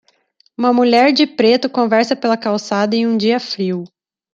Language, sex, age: Portuguese, female, 30-39